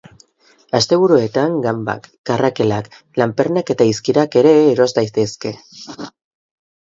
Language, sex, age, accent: Basque, male, 19-29, Mendebalekoa (Araba, Bizkaia, Gipuzkoako mendebaleko herri batzuk)